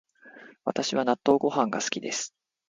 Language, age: Japanese, 30-39